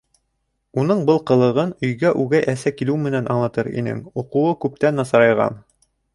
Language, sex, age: Bashkir, male, 30-39